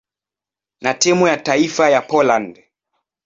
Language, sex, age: Swahili, male, 19-29